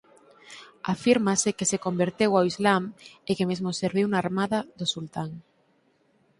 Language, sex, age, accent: Galician, female, under 19, Normativo (estándar)